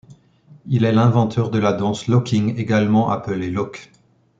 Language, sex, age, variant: French, male, 30-39, Français de métropole